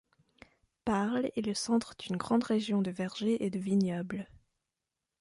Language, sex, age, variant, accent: French, female, 19-29, Français d'Europe, Français de Suisse